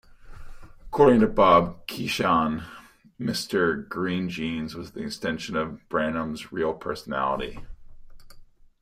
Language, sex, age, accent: English, male, 40-49, United States English